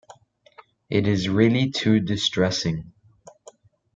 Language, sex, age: English, male, under 19